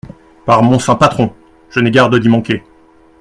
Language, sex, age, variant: French, male, 30-39, Français de métropole